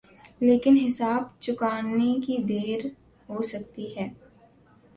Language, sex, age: Urdu, female, 19-29